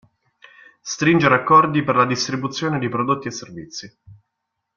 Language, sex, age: Italian, male, 19-29